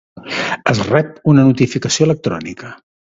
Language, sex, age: Catalan, male, 60-69